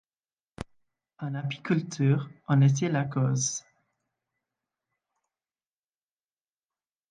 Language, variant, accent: French, Français d'Europe, Français du Royaume-Uni